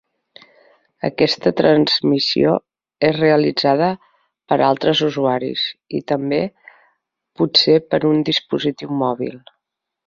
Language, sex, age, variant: Catalan, female, 40-49, Central